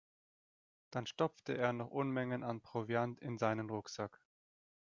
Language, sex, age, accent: German, male, 19-29, Deutschland Deutsch